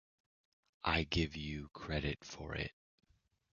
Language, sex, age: English, male, 30-39